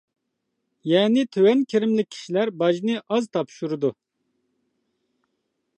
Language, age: Uyghur, 40-49